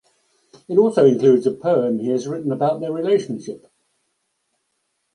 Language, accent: English, England English